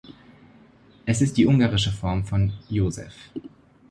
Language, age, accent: German, 19-29, Deutschland Deutsch